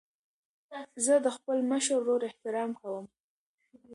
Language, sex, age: Pashto, female, under 19